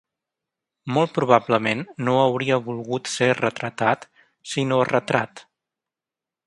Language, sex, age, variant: Catalan, male, 30-39, Central